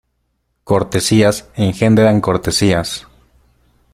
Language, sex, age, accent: Spanish, male, 19-29, Andino-Pacífico: Colombia, Perú, Ecuador, oeste de Bolivia y Venezuela andina